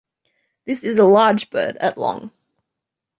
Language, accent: English, Australian English